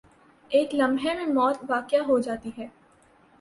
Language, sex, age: Urdu, female, 19-29